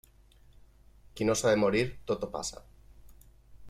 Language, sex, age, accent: Catalan, male, 30-39, valencià